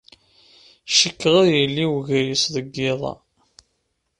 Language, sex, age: Kabyle, male, 19-29